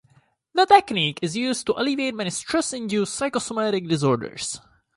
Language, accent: English, Czech